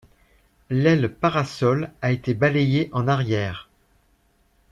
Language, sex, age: French, male, 50-59